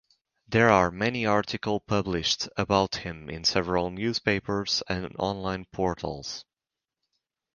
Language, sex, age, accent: English, male, 19-29, United States English